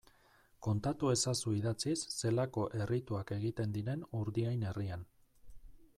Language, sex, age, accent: Basque, male, 40-49, Erdialdekoa edo Nafarra (Gipuzkoa, Nafarroa)